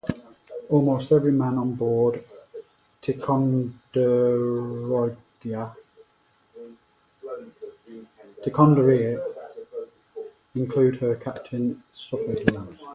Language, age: English, 30-39